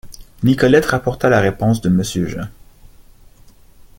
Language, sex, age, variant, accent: French, male, 19-29, Français d'Amérique du Nord, Français du Canada